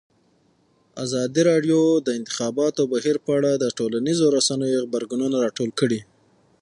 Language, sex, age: Pashto, male, 19-29